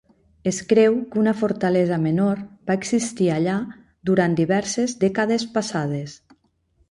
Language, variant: Catalan, Nord-Occidental